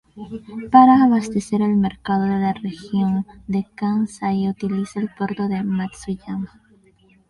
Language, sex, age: Spanish, female, under 19